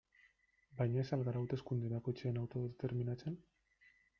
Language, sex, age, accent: Basque, male, 19-29, Erdialdekoa edo Nafarra (Gipuzkoa, Nafarroa)